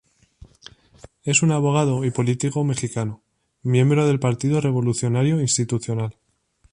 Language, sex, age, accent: Spanish, male, 19-29, España: Norte peninsular (Asturias, Castilla y León, Cantabria, País Vasco, Navarra, Aragón, La Rioja, Guadalajara, Cuenca)